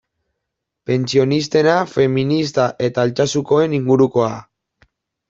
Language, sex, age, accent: Basque, male, 19-29, Mendebalekoa (Araba, Bizkaia, Gipuzkoako mendebaleko herri batzuk)